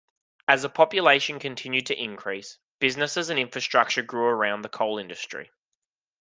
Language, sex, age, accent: English, male, 19-29, Australian English